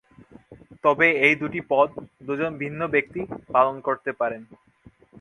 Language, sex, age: Bengali, male, 19-29